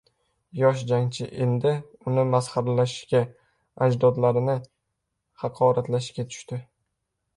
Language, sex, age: Uzbek, male, under 19